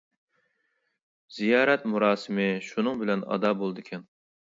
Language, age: Uyghur, 30-39